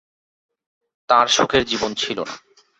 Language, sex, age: Bengali, male, 30-39